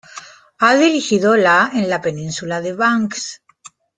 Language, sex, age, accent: Spanish, female, 40-49, España: Sur peninsular (Andalucia, Extremadura, Murcia)